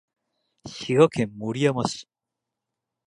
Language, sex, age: Japanese, male, 30-39